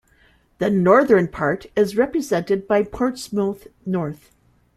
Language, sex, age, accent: English, female, 50-59, United States English